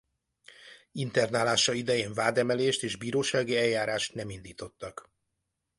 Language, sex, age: Hungarian, male, 50-59